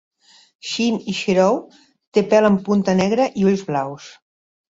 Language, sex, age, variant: Catalan, female, 60-69, Central